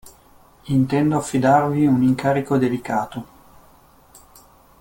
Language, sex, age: Italian, male, 30-39